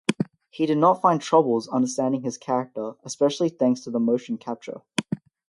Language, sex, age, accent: English, male, under 19, Australian English